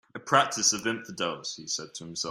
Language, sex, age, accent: English, male, under 19, England English